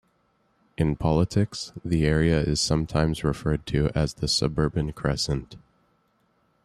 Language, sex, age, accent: English, male, 19-29, Canadian English